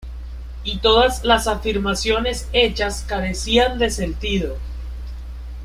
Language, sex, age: Spanish, male, 19-29